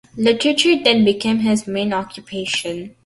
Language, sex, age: English, female, under 19